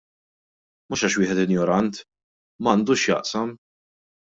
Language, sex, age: Maltese, male, 19-29